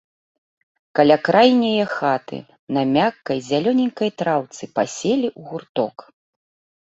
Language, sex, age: Belarusian, female, 40-49